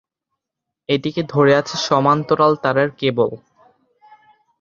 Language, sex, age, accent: Bengali, male, under 19, প্রমিত